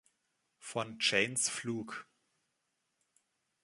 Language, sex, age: German, male, 30-39